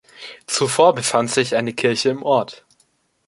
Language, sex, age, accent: German, male, under 19, Deutschland Deutsch